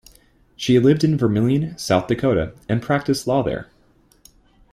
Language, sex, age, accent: English, male, 19-29, United States English